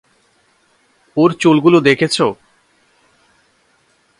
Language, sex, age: Bengali, male, 19-29